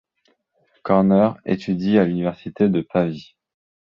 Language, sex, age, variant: French, male, 30-39, Français de métropole